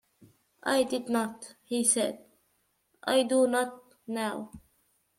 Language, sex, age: English, female, 40-49